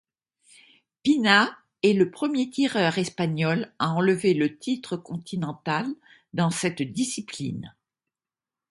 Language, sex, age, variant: French, female, 70-79, Français de métropole